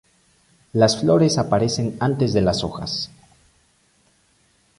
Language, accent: Spanish, México